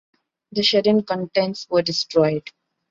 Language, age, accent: English, 30-39, India and South Asia (India, Pakistan, Sri Lanka)